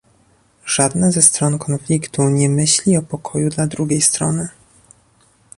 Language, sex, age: Polish, male, 19-29